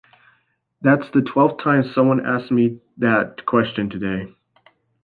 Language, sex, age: English, male, 19-29